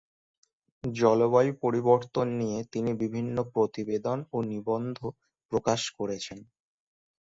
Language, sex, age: Bengali, male, 19-29